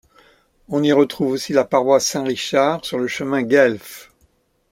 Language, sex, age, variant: French, male, 70-79, Français de métropole